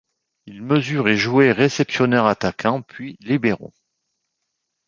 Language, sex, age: French, male, 50-59